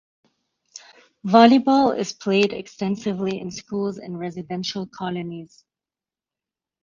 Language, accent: English, United States English